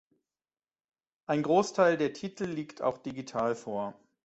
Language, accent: German, Deutschland Deutsch